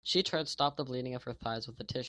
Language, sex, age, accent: English, male, 19-29, United States English